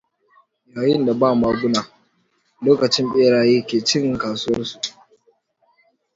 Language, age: Hausa, 19-29